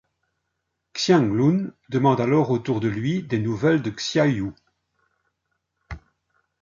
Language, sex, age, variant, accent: French, male, 60-69, Français d'Europe, Français de Belgique